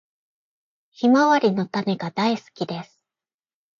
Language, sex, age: Japanese, female, 50-59